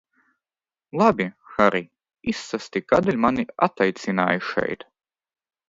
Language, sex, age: Latvian, male, 19-29